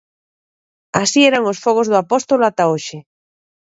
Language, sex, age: Galician, female, 30-39